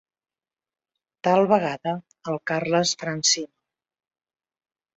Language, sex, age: Catalan, female, 50-59